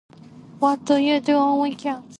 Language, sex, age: English, female, under 19